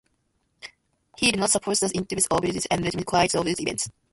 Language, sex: English, female